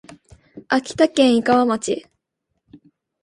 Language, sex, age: Japanese, female, 19-29